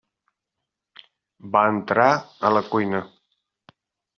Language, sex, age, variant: Catalan, male, 40-49, Central